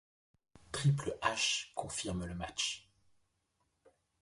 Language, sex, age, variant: French, male, 40-49, Français de métropole